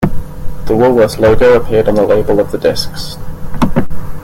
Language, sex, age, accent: English, male, 19-29, England English